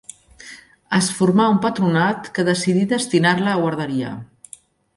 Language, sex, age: Catalan, female, 50-59